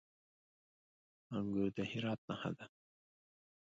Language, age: Pashto, 19-29